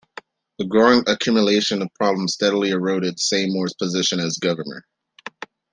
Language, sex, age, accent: English, male, 19-29, United States English